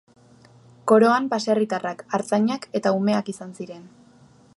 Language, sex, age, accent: Basque, female, under 19, Erdialdekoa edo Nafarra (Gipuzkoa, Nafarroa)